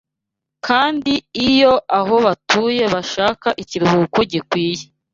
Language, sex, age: Kinyarwanda, female, 19-29